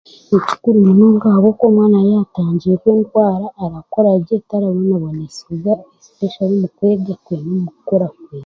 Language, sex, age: Chiga, male, 30-39